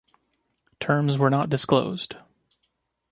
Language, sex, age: English, male, 30-39